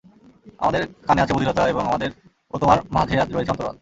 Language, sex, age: Bengali, male, 19-29